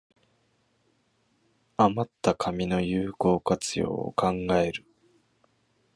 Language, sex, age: Japanese, male, 19-29